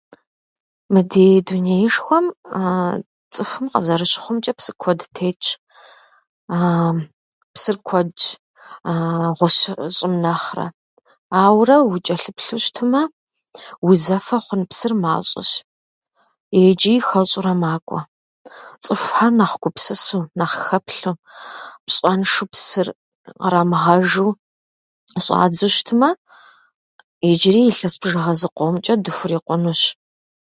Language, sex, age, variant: Kabardian, female, 30-39, Адыгэбзэ (Къэбэрдей, Кирил, псоми зэдай)